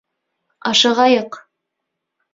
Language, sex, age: Bashkir, female, 19-29